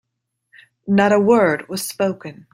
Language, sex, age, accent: English, female, 50-59, United States English